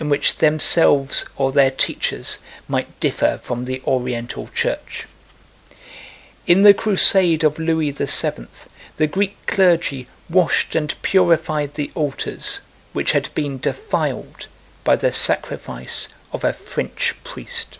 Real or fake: real